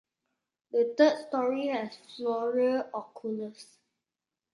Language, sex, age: English, male, under 19